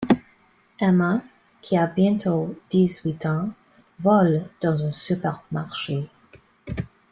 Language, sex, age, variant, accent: French, female, 19-29, Français d'Amérique du Nord, Français du Canada